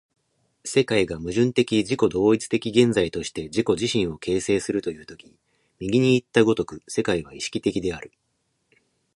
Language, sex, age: Japanese, male, 30-39